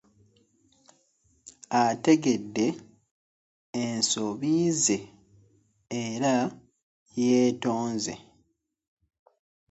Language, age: Ganda, 19-29